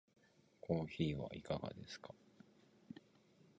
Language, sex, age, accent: Japanese, male, 19-29, 標準語